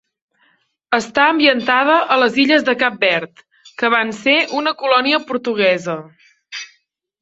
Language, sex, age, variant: Catalan, female, 19-29, Central